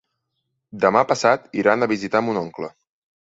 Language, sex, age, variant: Catalan, male, 19-29, Central